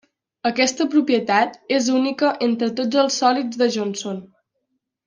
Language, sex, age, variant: Catalan, female, under 19, Central